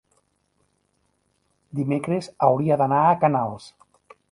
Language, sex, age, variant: Catalan, male, 50-59, Nord-Occidental